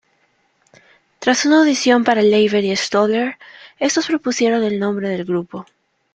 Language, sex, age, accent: Spanish, female, 19-29, Andino-Pacífico: Colombia, Perú, Ecuador, oeste de Bolivia y Venezuela andina